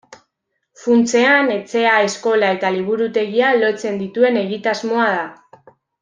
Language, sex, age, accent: Basque, female, 19-29, Mendebalekoa (Araba, Bizkaia, Gipuzkoako mendebaleko herri batzuk)